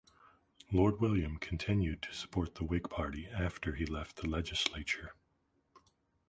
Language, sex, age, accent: English, male, 40-49, United States English